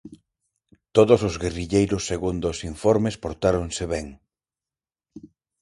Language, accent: Galician, Normativo (estándar); Neofalante